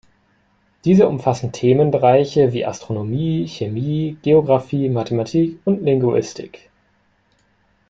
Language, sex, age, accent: German, male, 19-29, Deutschland Deutsch